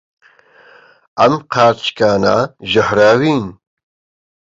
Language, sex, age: Central Kurdish, male, 19-29